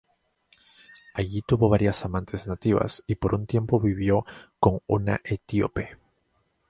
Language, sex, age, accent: Spanish, male, under 19, Andino-Pacífico: Colombia, Perú, Ecuador, oeste de Bolivia y Venezuela andina